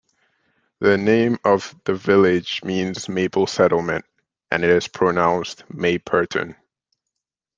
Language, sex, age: English, male, 30-39